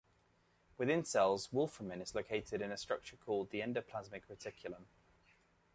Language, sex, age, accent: English, male, 30-39, England English